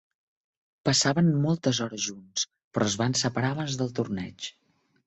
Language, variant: Catalan, Central